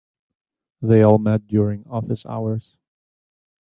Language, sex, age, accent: English, male, 30-39, United States English